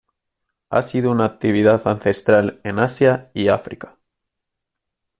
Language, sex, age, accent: Spanish, male, 19-29, España: Centro-Sur peninsular (Madrid, Toledo, Castilla-La Mancha)